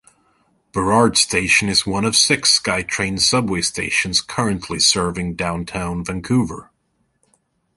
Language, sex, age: English, male, 40-49